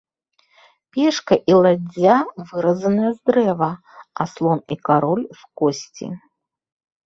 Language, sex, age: Belarusian, female, 50-59